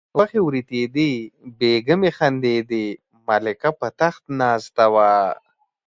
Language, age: Pashto, 19-29